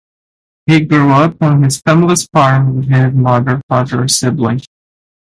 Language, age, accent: English, under 19, United States English